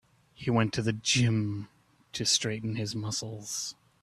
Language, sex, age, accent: English, male, 30-39, United States English